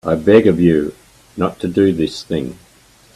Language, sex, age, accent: English, male, 80-89, Australian English